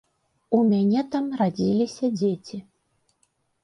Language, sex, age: Belarusian, female, 40-49